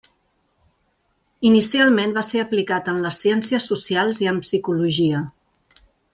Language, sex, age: Catalan, female, 50-59